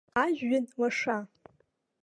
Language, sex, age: Abkhazian, female, under 19